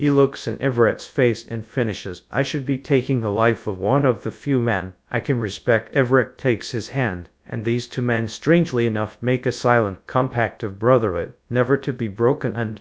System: TTS, GradTTS